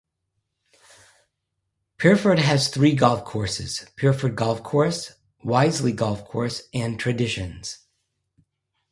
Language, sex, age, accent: English, male, 60-69, United States English